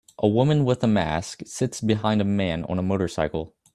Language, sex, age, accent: English, male, 19-29, United States English